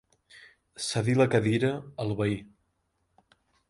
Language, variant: Catalan, Central